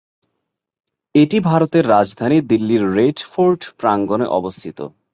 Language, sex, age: Bengali, male, 19-29